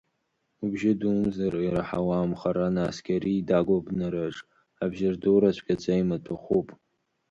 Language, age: Abkhazian, under 19